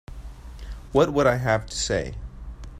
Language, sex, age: English, male, 30-39